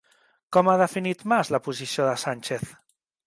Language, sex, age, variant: Catalan, male, 19-29, Central